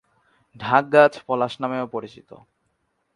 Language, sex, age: Bengali, male, 19-29